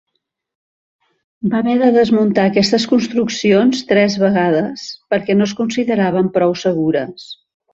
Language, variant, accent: Catalan, Central, central